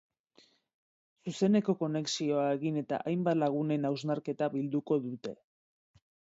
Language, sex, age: Basque, female, 40-49